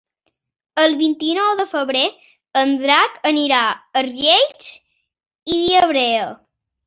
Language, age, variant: Catalan, under 19, Balear